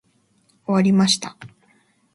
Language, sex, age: Japanese, female, 19-29